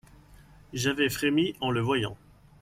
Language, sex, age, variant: French, male, 30-39, Français de métropole